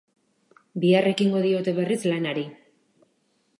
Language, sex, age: Basque, female, 40-49